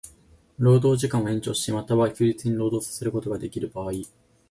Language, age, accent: Japanese, 19-29, 標準語